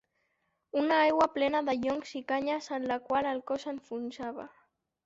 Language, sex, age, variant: Catalan, male, under 19, Central